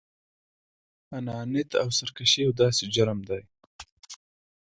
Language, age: Pashto, 19-29